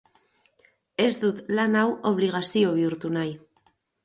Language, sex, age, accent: Basque, female, 30-39, Mendebalekoa (Araba, Bizkaia, Gipuzkoako mendebaleko herri batzuk)